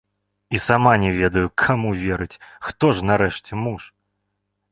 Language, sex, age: Belarusian, male, 19-29